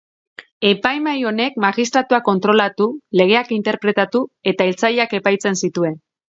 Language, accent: Basque, Mendebalekoa (Araba, Bizkaia, Gipuzkoako mendebaleko herri batzuk)